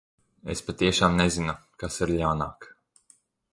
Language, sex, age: Latvian, male, under 19